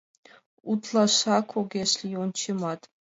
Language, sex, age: Mari, female, 19-29